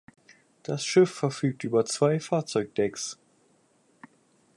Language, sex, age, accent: German, male, 19-29, Deutschland Deutsch